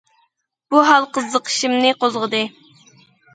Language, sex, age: Uyghur, female, under 19